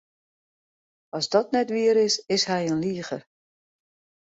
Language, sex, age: Western Frisian, female, 60-69